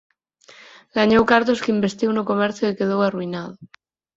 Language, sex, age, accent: Galician, female, 30-39, Normativo (estándar)